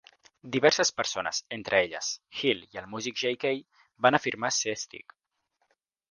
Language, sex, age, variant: Catalan, male, under 19, Central